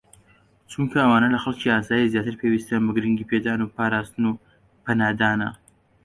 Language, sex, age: Central Kurdish, male, 19-29